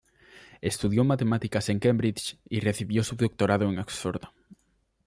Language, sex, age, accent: Spanish, male, under 19, España: Norte peninsular (Asturias, Castilla y León, Cantabria, País Vasco, Navarra, Aragón, La Rioja, Guadalajara, Cuenca)